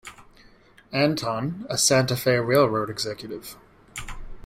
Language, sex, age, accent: English, male, 30-39, New Zealand English